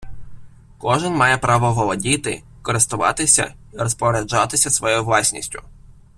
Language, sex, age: Ukrainian, male, under 19